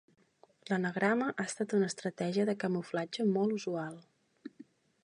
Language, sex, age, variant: Catalan, female, 19-29, Central